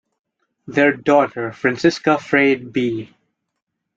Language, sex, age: English, male, under 19